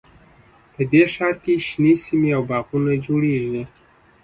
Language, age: Pashto, 30-39